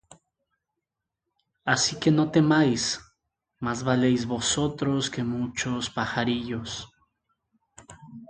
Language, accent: Spanish, México